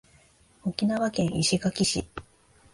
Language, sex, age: Japanese, female, 19-29